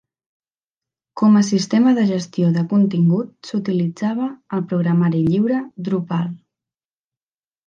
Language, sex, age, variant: Catalan, female, 19-29, Septentrional